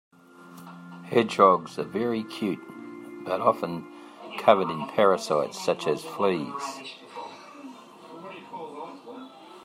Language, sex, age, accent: English, male, 60-69, Australian English